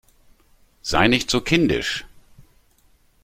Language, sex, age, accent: German, male, 50-59, Deutschland Deutsch